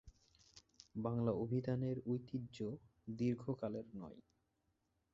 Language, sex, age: Bengali, male, 19-29